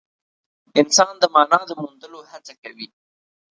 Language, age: Pashto, 19-29